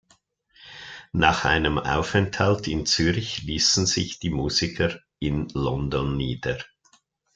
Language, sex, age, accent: German, male, 60-69, Schweizerdeutsch